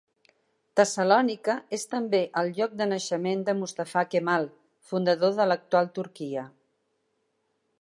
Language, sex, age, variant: Catalan, female, 60-69, Central